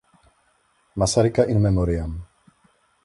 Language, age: Czech, 30-39